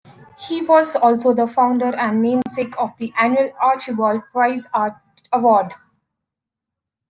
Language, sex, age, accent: English, female, 19-29, United States English